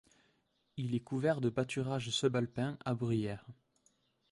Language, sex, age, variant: French, male, 19-29, Français de métropole